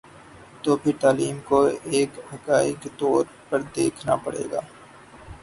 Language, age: Urdu, 19-29